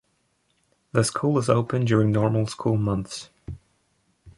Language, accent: English, United States English